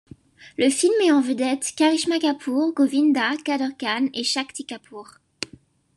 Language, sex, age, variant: French, female, under 19, Français de métropole